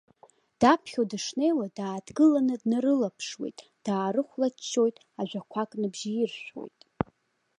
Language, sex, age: Abkhazian, female, under 19